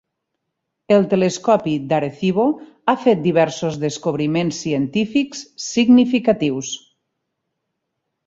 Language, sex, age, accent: Catalan, female, 40-49, Ebrenc